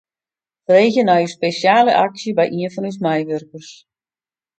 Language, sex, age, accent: Western Frisian, female, 40-49, Wâldfrysk